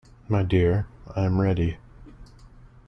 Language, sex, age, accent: English, male, under 19, United States English